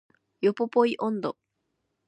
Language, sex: Japanese, female